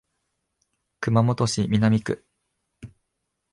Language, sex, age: Japanese, male, 19-29